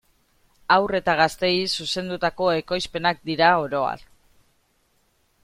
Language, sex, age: Basque, female, 30-39